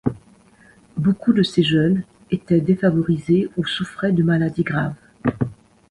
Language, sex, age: French, female, 60-69